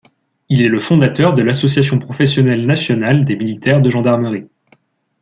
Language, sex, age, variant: French, male, 19-29, Français de métropole